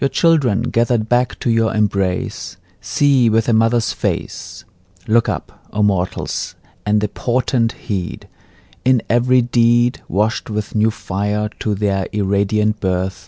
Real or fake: real